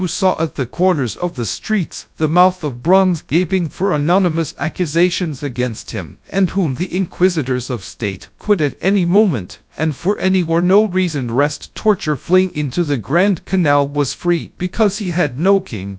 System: TTS, GradTTS